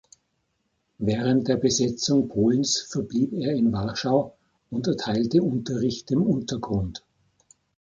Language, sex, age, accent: German, male, 60-69, Österreichisches Deutsch